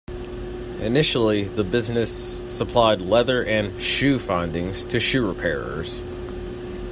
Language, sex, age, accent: English, male, 19-29, United States English